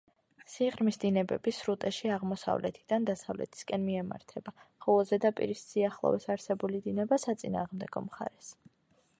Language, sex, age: Georgian, female, 19-29